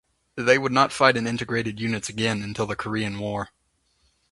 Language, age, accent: English, 19-29, United States English